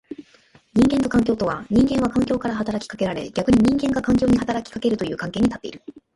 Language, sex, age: Japanese, male, 19-29